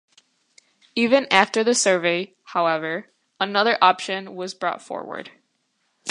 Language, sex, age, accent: English, female, under 19, United States English